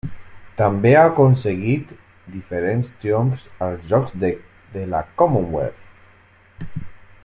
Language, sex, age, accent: Catalan, male, 40-49, valencià